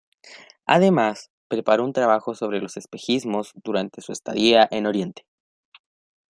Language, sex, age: Spanish, male, 19-29